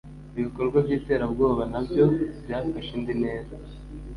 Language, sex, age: Kinyarwanda, male, 19-29